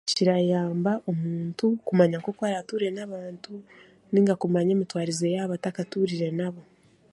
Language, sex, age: Chiga, female, 19-29